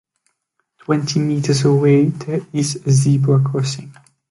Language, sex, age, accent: English, male, 19-29, United States English